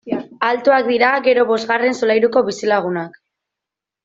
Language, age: Basque, 19-29